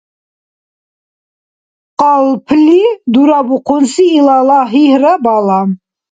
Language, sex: Dargwa, female